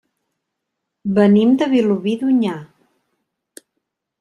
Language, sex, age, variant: Catalan, female, 40-49, Central